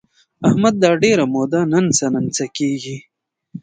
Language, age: Pashto, 30-39